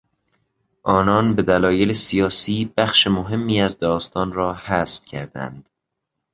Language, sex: Persian, male